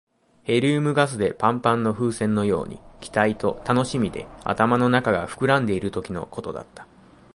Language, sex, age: Japanese, male, 19-29